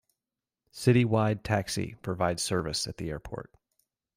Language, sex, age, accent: English, male, 30-39, United States English